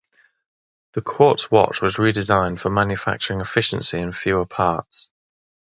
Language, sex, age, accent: English, male, 30-39, England English